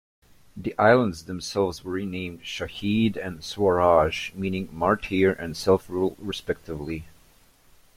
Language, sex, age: English, male, under 19